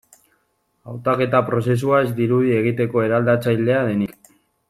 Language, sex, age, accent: Basque, male, 19-29, Mendebalekoa (Araba, Bizkaia, Gipuzkoako mendebaleko herri batzuk)